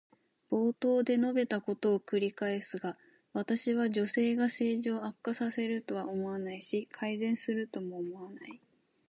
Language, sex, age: Japanese, female, 19-29